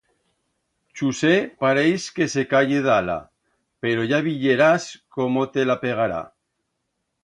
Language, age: Aragonese, 50-59